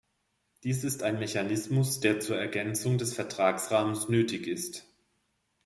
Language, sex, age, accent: German, female, 50-59, Deutschland Deutsch